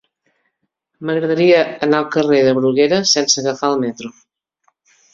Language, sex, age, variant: Catalan, female, 60-69, Nord-Occidental